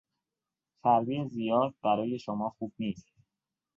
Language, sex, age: Persian, male, 19-29